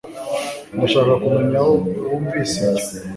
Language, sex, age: Kinyarwanda, male, 19-29